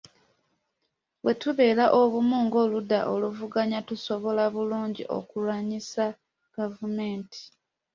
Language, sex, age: Ganda, female, 19-29